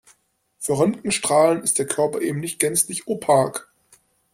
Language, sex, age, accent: German, male, 19-29, Deutschland Deutsch